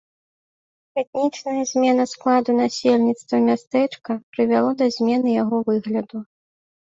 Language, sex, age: Belarusian, female, 19-29